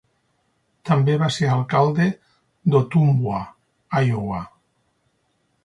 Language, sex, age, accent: Catalan, male, 50-59, Lleidatà